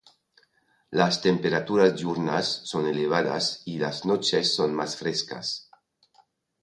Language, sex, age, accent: Spanish, male, 40-49, España: Centro-Sur peninsular (Madrid, Toledo, Castilla-La Mancha)